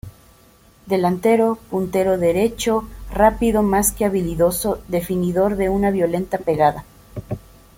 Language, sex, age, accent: Spanish, female, 30-39, México